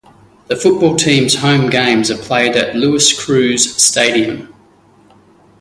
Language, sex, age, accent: English, male, 40-49, Australian English